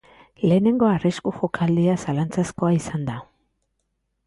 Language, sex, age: Basque, female, 40-49